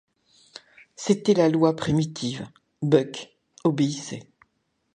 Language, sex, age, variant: French, female, 60-69, Français de métropole